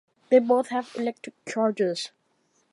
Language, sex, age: English, male, under 19